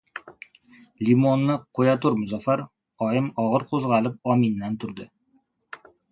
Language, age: Uzbek, 30-39